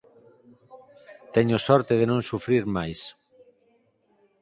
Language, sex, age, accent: Galician, male, 50-59, Central (gheada)